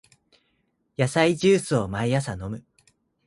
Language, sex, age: Japanese, male, 19-29